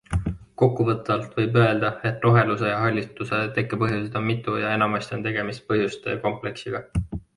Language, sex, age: Estonian, male, 19-29